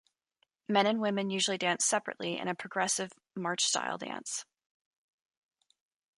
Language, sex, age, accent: English, female, 30-39, United States English